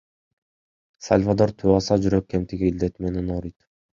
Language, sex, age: Kyrgyz, male, under 19